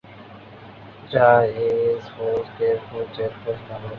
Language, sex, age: Bengali, male, under 19